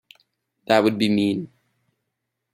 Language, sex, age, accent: English, male, 19-29, Canadian English